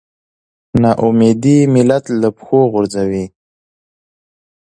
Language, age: Pashto, 19-29